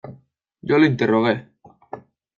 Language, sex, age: Spanish, male, 19-29